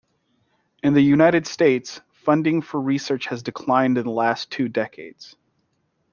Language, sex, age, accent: English, male, 30-39, United States English